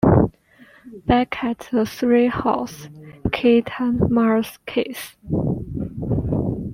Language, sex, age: English, female, 19-29